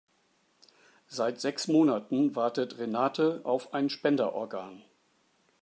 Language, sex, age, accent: German, male, 60-69, Deutschland Deutsch